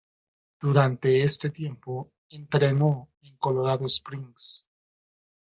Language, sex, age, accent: Spanish, male, 40-49, México